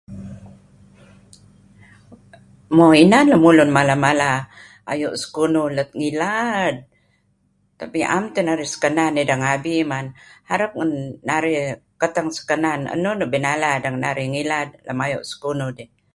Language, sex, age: Kelabit, female, 70-79